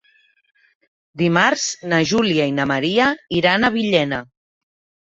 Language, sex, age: Catalan, female, 30-39